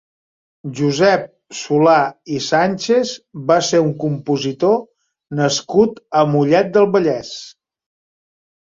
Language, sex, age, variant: Catalan, male, 40-49, Central